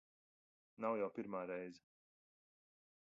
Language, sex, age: Latvian, male, 30-39